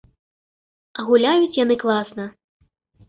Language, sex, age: Belarusian, female, 19-29